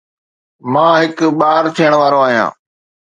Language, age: Sindhi, 40-49